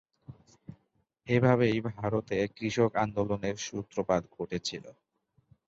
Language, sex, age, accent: Bengali, male, 19-29, Native; শুদ্ধ